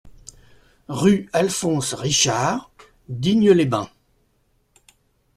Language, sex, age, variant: French, male, 60-69, Français de métropole